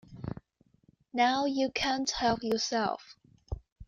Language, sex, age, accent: English, female, 30-39, United States English